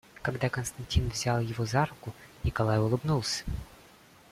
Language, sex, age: Russian, male, 19-29